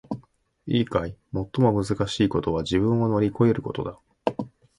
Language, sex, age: Japanese, male, 40-49